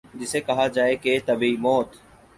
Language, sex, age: Urdu, male, 19-29